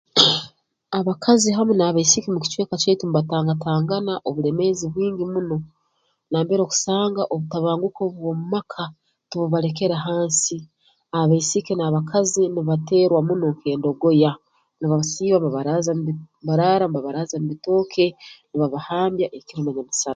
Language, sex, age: Tooro, female, 40-49